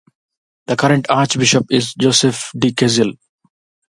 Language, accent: English, India and South Asia (India, Pakistan, Sri Lanka)